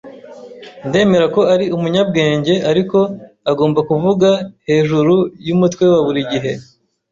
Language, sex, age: Kinyarwanda, male, 19-29